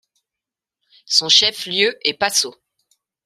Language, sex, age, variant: French, female, 40-49, Français de métropole